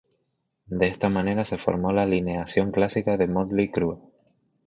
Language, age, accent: Spanish, 19-29, España: Islas Canarias